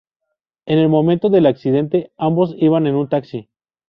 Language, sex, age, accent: Spanish, male, 19-29, México